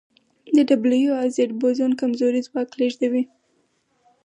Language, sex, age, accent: Pashto, female, 19-29, معیاري پښتو